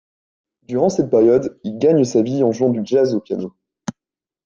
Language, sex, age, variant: French, male, 19-29, Français de métropole